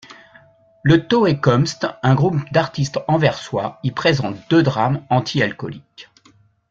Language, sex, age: French, male, 60-69